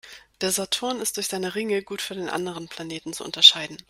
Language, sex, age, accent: German, female, 30-39, Deutschland Deutsch